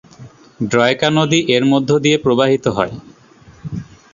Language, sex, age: Bengali, male, 19-29